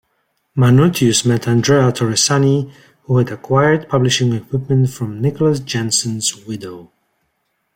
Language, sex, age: English, male, 40-49